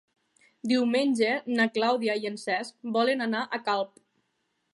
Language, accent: Catalan, Tortosí